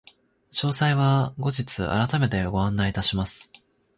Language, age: Japanese, 19-29